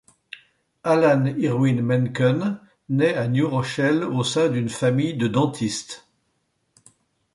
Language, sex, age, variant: French, male, 60-69, Français de métropole